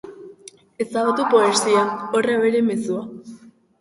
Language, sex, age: Basque, female, under 19